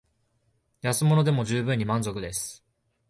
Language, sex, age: Japanese, male, 19-29